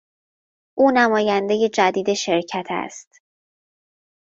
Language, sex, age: Persian, female, 19-29